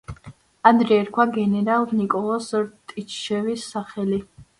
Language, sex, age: Georgian, female, under 19